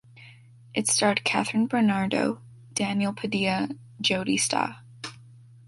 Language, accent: English, United States English